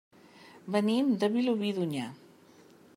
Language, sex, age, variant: Catalan, female, 50-59, Central